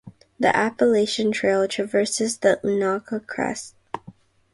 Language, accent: English, United States English; Filipino